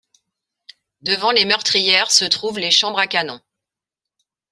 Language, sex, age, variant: French, female, 40-49, Français de métropole